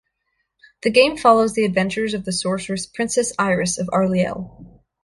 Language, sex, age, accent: English, female, 19-29, United States English